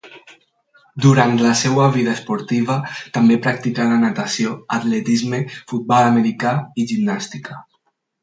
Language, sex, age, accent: Catalan, male, 19-29, valencià